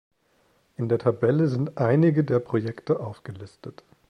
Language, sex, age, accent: German, male, 30-39, Deutschland Deutsch